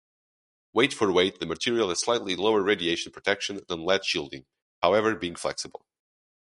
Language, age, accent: English, 19-29, United States English